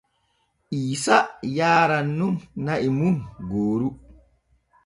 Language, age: Borgu Fulfulde, 30-39